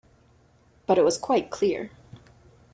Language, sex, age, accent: English, female, 30-39, United States English